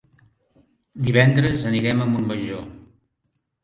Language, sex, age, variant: Catalan, male, 60-69, Central